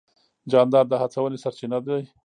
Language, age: Pashto, 40-49